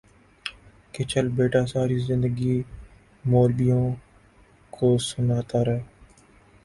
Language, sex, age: Urdu, male, 19-29